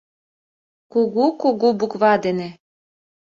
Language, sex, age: Mari, female, 30-39